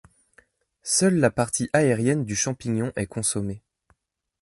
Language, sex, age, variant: French, male, 30-39, Français de métropole